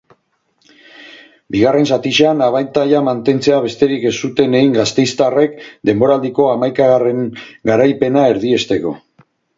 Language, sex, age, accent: Basque, male, 40-49, Mendebalekoa (Araba, Bizkaia, Gipuzkoako mendebaleko herri batzuk)